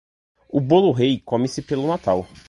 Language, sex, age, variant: Portuguese, male, 19-29, Portuguese (Brasil)